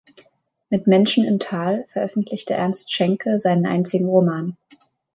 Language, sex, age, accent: German, female, 19-29, Deutschland Deutsch